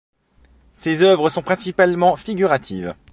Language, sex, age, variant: French, male, 30-39, Français de métropole